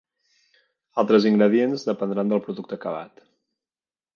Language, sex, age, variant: Catalan, male, 30-39, Central